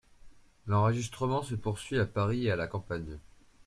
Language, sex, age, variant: French, male, 19-29, Français de métropole